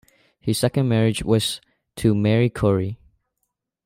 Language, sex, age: English, male, under 19